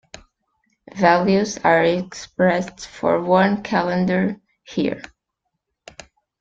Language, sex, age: English, female, 19-29